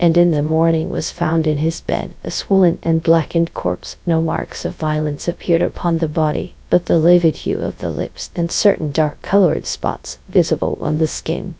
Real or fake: fake